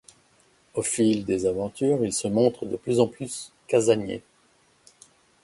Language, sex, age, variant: French, male, 60-69, Français de métropole